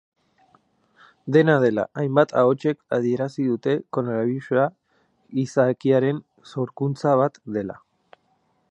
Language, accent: Basque, Erdialdekoa edo Nafarra (Gipuzkoa, Nafarroa)